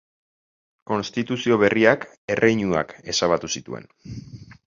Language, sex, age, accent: Basque, male, 30-39, Mendebalekoa (Araba, Bizkaia, Gipuzkoako mendebaleko herri batzuk)